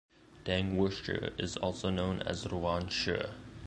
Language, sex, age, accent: English, male, 19-29, United States English